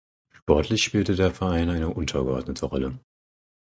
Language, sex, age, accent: German, male, 19-29, Deutschland Deutsch